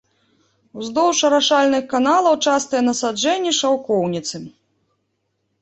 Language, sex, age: Belarusian, female, 30-39